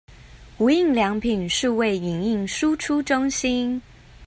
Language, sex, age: Chinese, female, 30-39